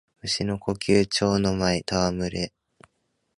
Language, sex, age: Japanese, male, under 19